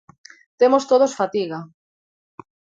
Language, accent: Galician, Normativo (estándar)